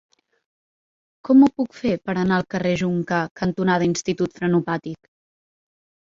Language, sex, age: Catalan, female, 19-29